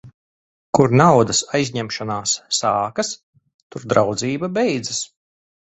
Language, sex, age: Latvian, male, 40-49